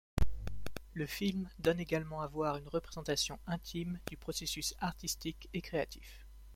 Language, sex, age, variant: French, male, 19-29, Français de métropole